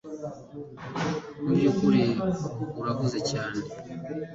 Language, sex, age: Kinyarwanda, male, 30-39